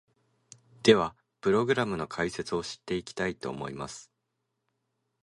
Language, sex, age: Japanese, male, 19-29